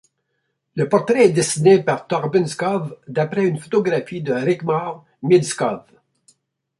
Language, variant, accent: French, Français d'Amérique du Nord, Français du Canada